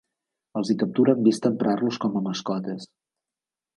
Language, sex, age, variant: Catalan, male, 50-59, Central